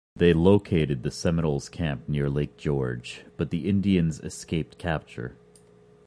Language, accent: English, Canadian English